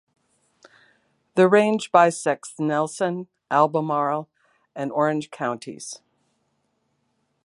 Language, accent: English, United States English